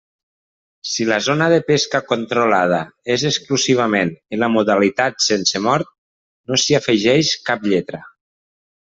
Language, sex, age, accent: Catalan, male, 40-49, valencià